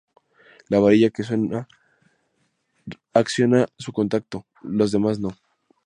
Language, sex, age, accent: Spanish, male, under 19, México